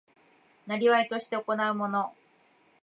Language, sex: Japanese, female